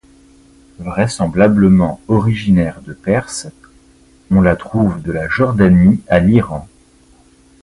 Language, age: French, 40-49